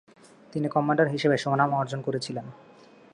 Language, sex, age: Bengali, male, 19-29